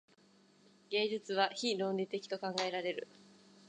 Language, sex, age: Japanese, female, 19-29